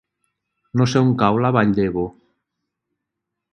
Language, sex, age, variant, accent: Catalan, male, 30-39, Nord-Occidental, nord-occidental; Lleidatà